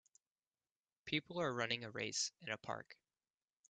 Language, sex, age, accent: English, male, 19-29, United States English